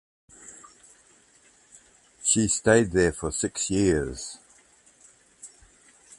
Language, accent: English, New Zealand English